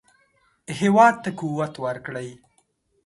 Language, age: Pashto, 19-29